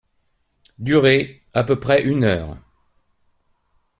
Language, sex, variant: French, male, Français de métropole